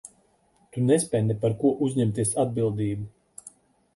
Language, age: Latvian, 40-49